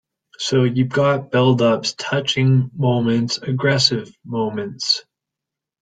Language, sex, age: English, male, 30-39